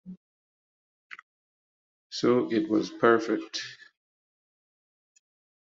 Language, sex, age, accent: English, male, 19-29, United States English